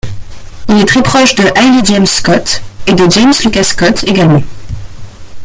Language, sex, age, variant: French, female, 19-29, Français de métropole